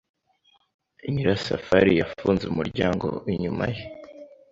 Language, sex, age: Kinyarwanda, male, under 19